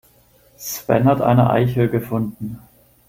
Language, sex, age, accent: German, male, 30-39, Deutschland Deutsch